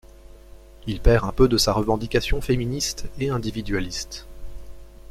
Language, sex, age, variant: French, male, 19-29, Français de métropole